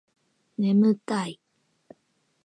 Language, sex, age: Japanese, female, 19-29